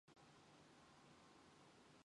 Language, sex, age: Mongolian, female, 19-29